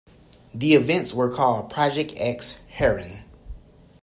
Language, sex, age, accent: English, male, 19-29, United States English